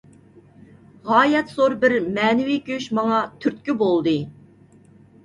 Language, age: Uyghur, 30-39